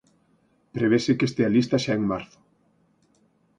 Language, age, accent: Galician, 50-59, Central (gheada)